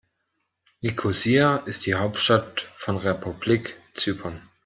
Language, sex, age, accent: German, male, 30-39, Deutschland Deutsch